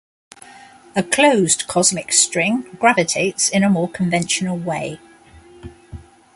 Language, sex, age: English, female, 60-69